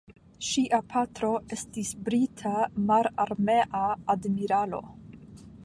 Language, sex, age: Esperanto, female, 19-29